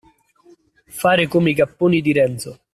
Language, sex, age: Italian, male, 19-29